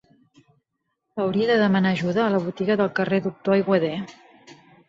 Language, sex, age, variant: Catalan, female, 40-49, Central